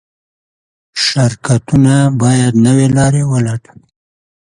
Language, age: Pashto, 70-79